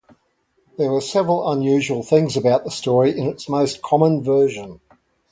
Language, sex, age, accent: English, male, 60-69, Australian English